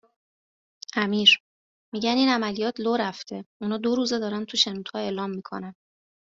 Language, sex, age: Persian, female, 30-39